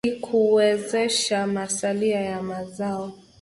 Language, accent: English, United States English